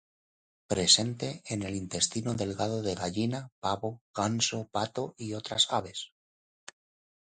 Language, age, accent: Spanish, 50-59, España: Centro-Sur peninsular (Madrid, Toledo, Castilla-La Mancha)